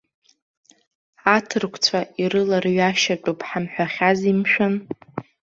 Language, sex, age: Abkhazian, female, under 19